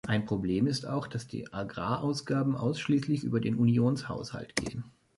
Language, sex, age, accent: German, male, 30-39, Deutschland Deutsch